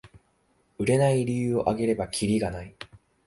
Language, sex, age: Japanese, male, 19-29